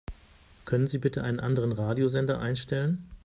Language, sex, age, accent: German, male, 50-59, Deutschland Deutsch